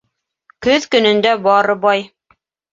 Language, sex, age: Bashkir, female, 40-49